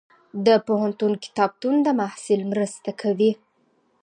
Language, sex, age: Pashto, female, 30-39